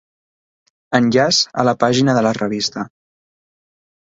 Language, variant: Catalan, Central